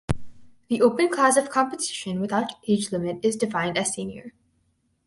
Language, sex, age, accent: English, female, under 19, United States English